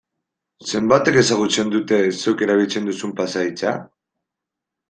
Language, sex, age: Basque, male, 19-29